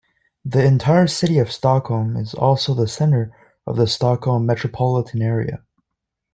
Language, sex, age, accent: English, male, 19-29, Canadian English